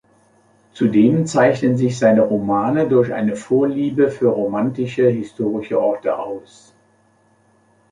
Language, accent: German, Deutschland Deutsch